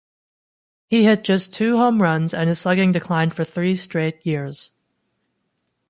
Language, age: English, 19-29